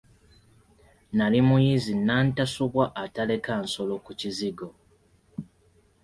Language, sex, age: Ganda, male, 19-29